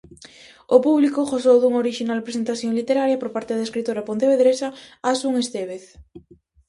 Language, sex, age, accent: Galician, female, 19-29, Atlántico (seseo e gheada)